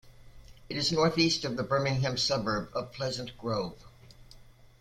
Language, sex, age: English, female, 70-79